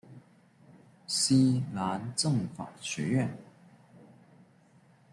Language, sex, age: Chinese, male, 30-39